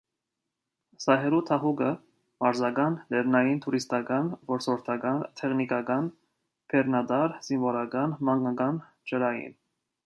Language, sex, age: Armenian, male, 19-29